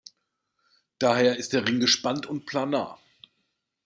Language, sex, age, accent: German, male, 50-59, Deutschland Deutsch